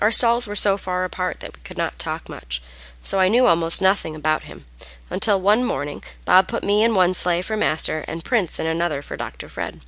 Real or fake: real